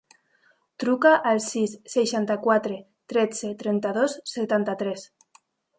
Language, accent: Catalan, valencià